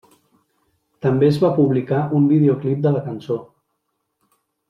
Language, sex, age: Catalan, male, 30-39